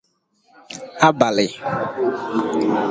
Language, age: Igbo, under 19